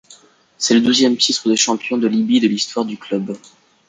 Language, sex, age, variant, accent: French, male, 19-29, Français des départements et régions d'outre-mer, Français de Guadeloupe